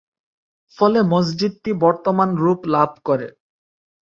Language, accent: Bengali, Bangladeshi; শুদ্ধ বাংলা